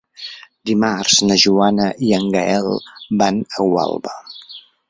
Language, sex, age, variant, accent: Catalan, male, 60-69, Central, central